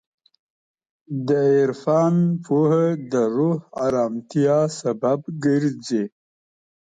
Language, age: Pashto, 19-29